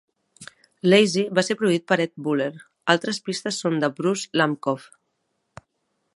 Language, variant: Catalan, Central